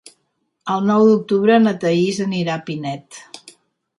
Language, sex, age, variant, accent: Catalan, female, 60-69, Central, Català central